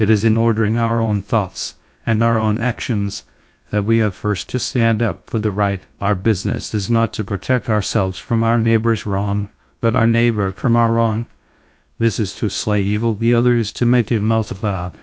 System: TTS, GlowTTS